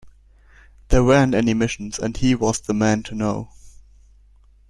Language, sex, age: English, male, under 19